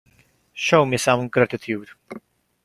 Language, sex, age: English, male, 19-29